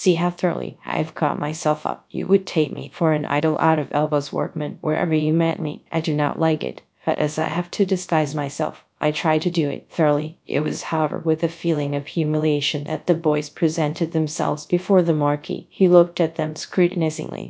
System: TTS, GradTTS